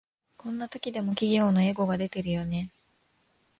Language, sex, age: Japanese, female, 19-29